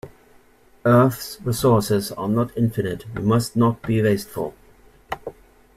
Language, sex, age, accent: English, male, 40-49, England English